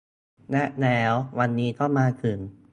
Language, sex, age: Thai, male, 19-29